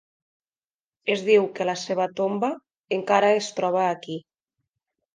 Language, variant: Catalan, Nord-Occidental